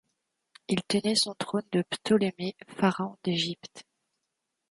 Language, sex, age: French, female, 19-29